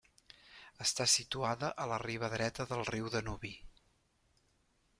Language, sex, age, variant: Catalan, male, 40-49, Central